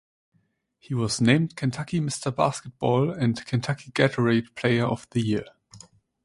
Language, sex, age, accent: English, male, 19-29, German English